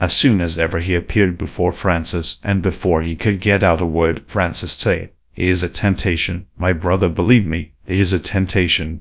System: TTS, GradTTS